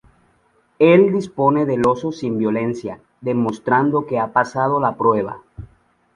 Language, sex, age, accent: Spanish, male, 30-39, Caribe: Cuba, Venezuela, Puerto Rico, República Dominicana, Panamá, Colombia caribeña, México caribeño, Costa del golfo de México